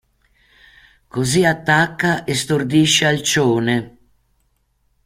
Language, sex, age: Italian, female, 60-69